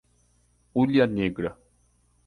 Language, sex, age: Portuguese, male, 19-29